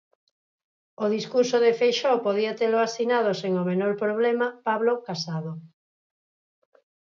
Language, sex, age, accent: Galician, female, 50-59, Normativo (estándar)